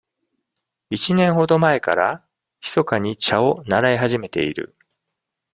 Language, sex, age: Japanese, male, 50-59